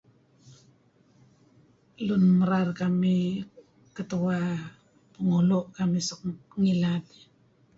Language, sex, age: Kelabit, female, 50-59